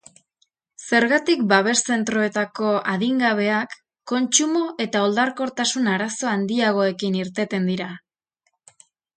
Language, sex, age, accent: Basque, female, 19-29, Erdialdekoa edo Nafarra (Gipuzkoa, Nafarroa)